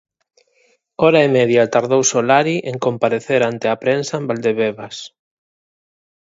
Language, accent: Galician, Atlántico (seseo e gheada)